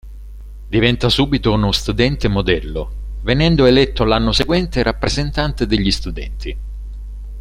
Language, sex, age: Italian, male, 60-69